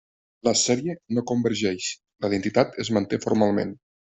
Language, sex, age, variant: Catalan, male, 40-49, Nord-Occidental